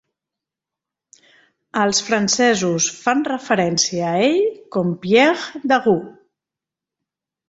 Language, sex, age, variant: Catalan, female, 30-39, Central